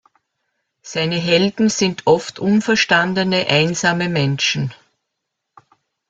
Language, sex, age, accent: German, female, 70-79, Österreichisches Deutsch